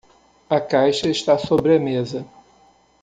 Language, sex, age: Portuguese, male, 50-59